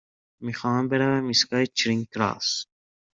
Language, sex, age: Persian, male, 19-29